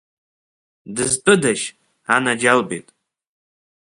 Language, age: Abkhazian, under 19